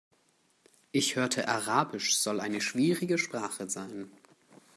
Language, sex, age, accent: German, male, under 19, Deutschland Deutsch